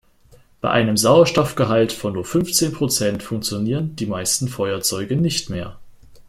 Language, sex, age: German, female, 19-29